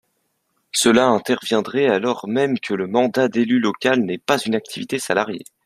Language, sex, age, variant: French, male, under 19, Français de métropole